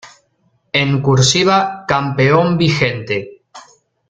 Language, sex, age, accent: Spanish, male, 40-49, España: Centro-Sur peninsular (Madrid, Toledo, Castilla-La Mancha)